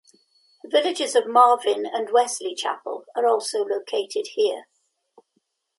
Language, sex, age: English, female, 70-79